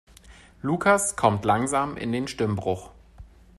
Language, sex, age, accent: German, male, 30-39, Deutschland Deutsch